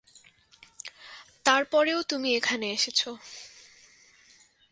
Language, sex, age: Bengali, female, 19-29